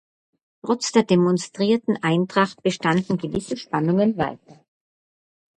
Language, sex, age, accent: German, female, 60-69, Österreichisches Deutsch